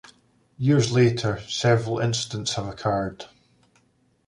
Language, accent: English, Scottish English